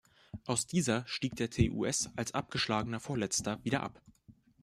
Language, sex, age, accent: German, male, 19-29, Deutschland Deutsch